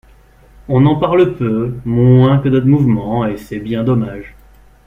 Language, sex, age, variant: French, male, 30-39, Français de métropole